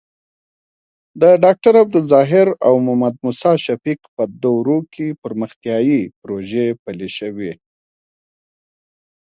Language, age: Pashto, 30-39